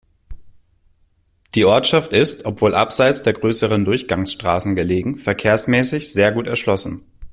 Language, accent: German, Deutschland Deutsch